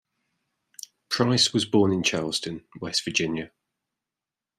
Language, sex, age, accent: English, male, 30-39, England English